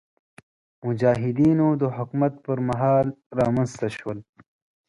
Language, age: Pashto, 19-29